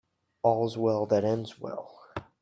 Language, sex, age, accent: English, male, 19-29, United States English